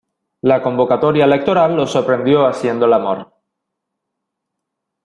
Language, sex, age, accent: Spanish, male, 30-39, Caribe: Cuba, Venezuela, Puerto Rico, República Dominicana, Panamá, Colombia caribeña, México caribeño, Costa del golfo de México